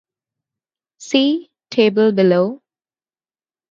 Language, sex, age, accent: English, female, 19-29, India and South Asia (India, Pakistan, Sri Lanka)